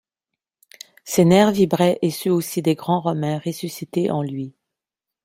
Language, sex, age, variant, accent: French, female, 40-49, Français d'Amérique du Nord, Français du Canada